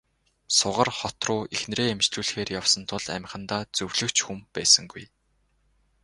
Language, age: Mongolian, 19-29